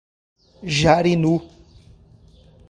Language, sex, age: Portuguese, male, 40-49